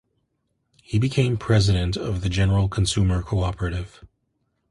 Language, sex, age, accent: English, male, 40-49, United States English